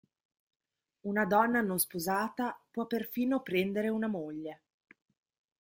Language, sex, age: Italian, female, 30-39